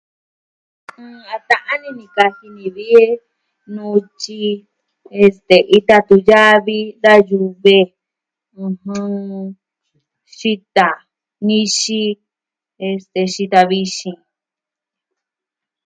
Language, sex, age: Southwestern Tlaxiaco Mixtec, female, 60-69